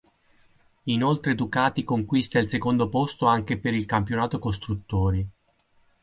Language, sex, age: Italian, male, 50-59